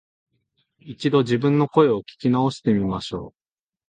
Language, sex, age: Japanese, male, under 19